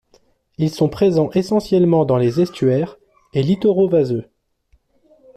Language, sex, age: French, male, 40-49